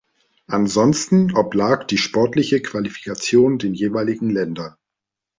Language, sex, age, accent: German, male, 40-49, Deutschland Deutsch